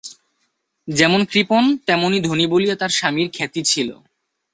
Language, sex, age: Bengali, male, 19-29